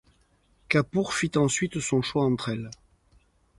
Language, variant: French, Français de métropole